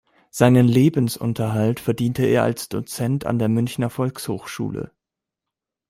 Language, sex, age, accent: German, male, 19-29, Deutschland Deutsch